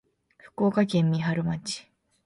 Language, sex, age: Japanese, female, 19-29